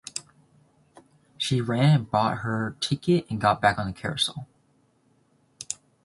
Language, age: English, under 19